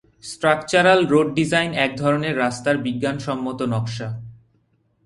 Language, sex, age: Bengali, male, 19-29